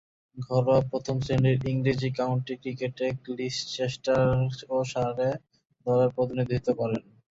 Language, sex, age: Bengali, male, 19-29